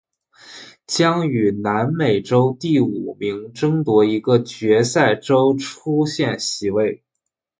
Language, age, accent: Chinese, 19-29, 出生地：江苏省